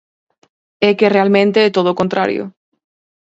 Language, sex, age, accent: Galician, female, 19-29, Atlántico (seseo e gheada)